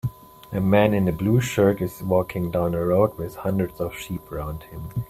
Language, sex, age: English, male, 30-39